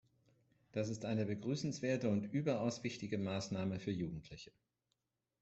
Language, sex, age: German, male, 50-59